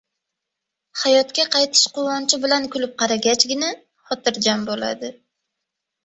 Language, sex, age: Uzbek, female, 19-29